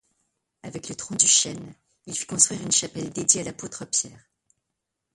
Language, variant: French, Français de métropole